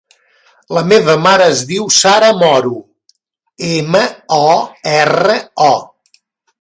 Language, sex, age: Catalan, male, 50-59